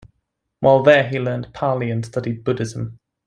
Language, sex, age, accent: English, male, 19-29, England English